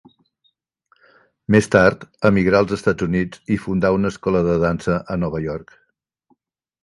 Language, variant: Catalan, Central